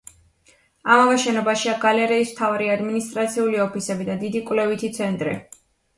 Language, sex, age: Georgian, female, 19-29